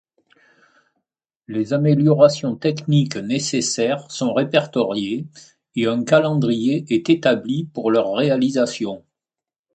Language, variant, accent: French, Français de métropole, Français du sud de la France